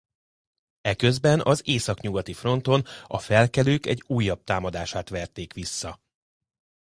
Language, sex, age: Hungarian, male, 40-49